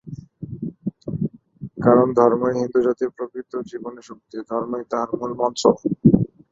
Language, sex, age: Bengali, male, 19-29